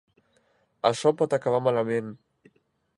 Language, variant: Catalan, Central